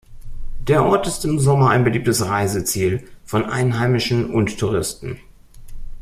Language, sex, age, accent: German, male, 30-39, Deutschland Deutsch